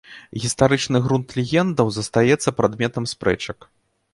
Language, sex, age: Belarusian, male, 30-39